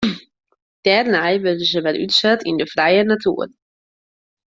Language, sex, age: Western Frisian, female, 19-29